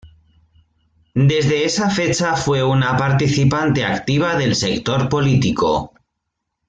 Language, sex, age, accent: Spanish, male, 30-39, España: Norte peninsular (Asturias, Castilla y León, Cantabria, País Vasco, Navarra, Aragón, La Rioja, Guadalajara, Cuenca)